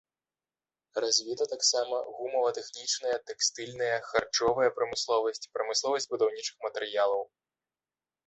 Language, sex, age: Belarusian, male, 19-29